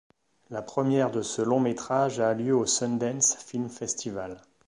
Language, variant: French, Français de métropole